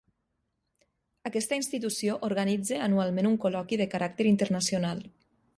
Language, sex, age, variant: Catalan, female, 30-39, Nord-Occidental